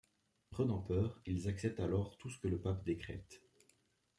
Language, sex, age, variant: French, male, 30-39, Français de métropole